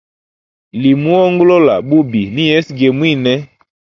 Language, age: Hemba, 19-29